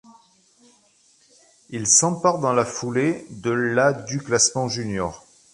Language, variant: French, Français de métropole